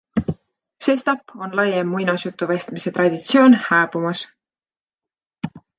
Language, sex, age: Estonian, female, 19-29